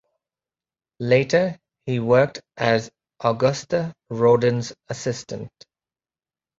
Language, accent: English, England English